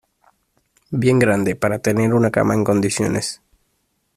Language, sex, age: Spanish, male, 19-29